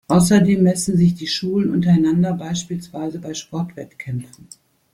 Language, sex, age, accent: German, female, 50-59, Deutschland Deutsch